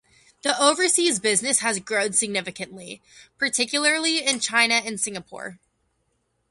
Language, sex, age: English, female, under 19